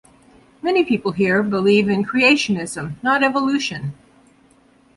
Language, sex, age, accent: English, female, 50-59, United States English